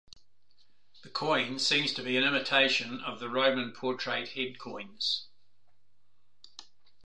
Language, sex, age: English, male, 70-79